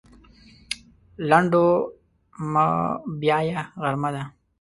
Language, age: Pashto, 19-29